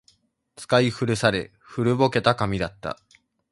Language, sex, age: Japanese, male, 19-29